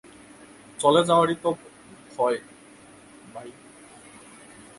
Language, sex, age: Bengali, male, 19-29